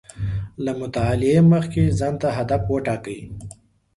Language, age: Pashto, 30-39